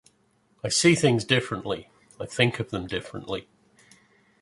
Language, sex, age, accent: English, male, 50-59, England English